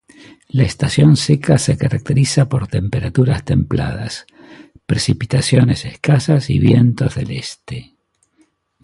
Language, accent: Spanish, Rioplatense: Argentina, Uruguay, este de Bolivia, Paraguay